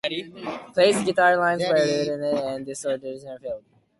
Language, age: English, under 19